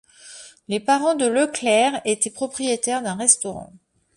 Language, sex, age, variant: French, female, 40-49, Français de métropole